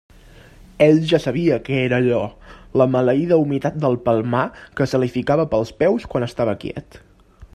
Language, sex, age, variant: Catalan, male, 19-29, Central